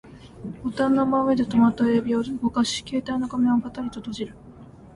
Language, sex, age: Japanese, female, 19-29